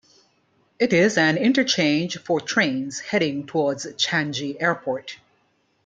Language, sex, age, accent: English, female, 60-69, West Indies and Bermuda (Bahamas, Bermuda, Jamaica, Trinidad)